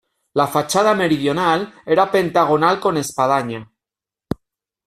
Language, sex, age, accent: Spanish, male, 40-49, España: Norte peninsular (Asturias, Castilla y León, Cantabria, País Vasco, Navarra, Aragón, La Rioja, Guadalajara, Cuenca)